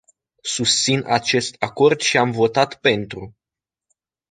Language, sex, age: Romanian, male, 19-29